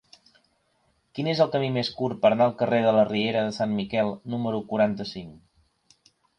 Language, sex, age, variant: Catalan, male, 40-49, Central